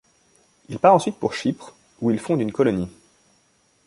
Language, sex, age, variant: French, male, 19-29, Français de métropole